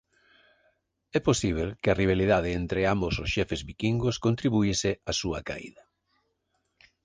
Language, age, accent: Galician, 40-49, Normativo (estándar)